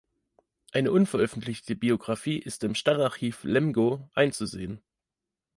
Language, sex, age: German, male, 30-39